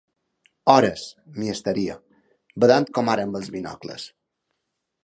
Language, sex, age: Catalan, male, 30-39